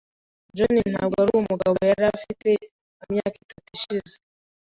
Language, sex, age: Kinyarwanda, female, 19-29